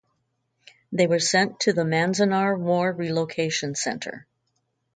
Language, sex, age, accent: English, female, 60-69, United States English